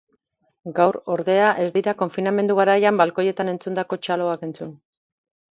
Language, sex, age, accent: Basque, female, 50-59, Mendebalekoa (Araba, Bizkaia, Gipuzkoako mendebaleko herri batzuk)